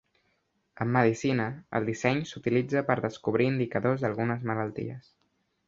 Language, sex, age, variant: Catalan, male, under 19, Central